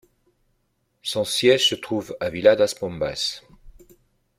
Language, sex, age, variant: French, male, 50-59, Français de métropole